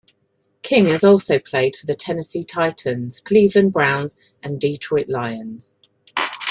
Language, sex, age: English, female, 50-59